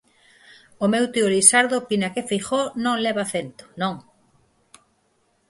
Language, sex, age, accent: Galician, female, 50-59, Normativo (estándar)